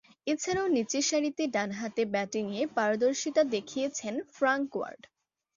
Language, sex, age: Bengali, female, under 19